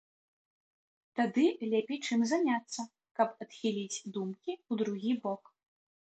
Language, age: Belarusian, 19-29